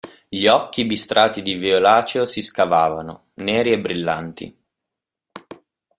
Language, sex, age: Italian, male, 19-29